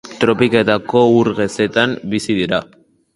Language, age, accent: Basque, under 19, Erdialdekoa edo Nafarra (Gipuzkoa, Nafarroa)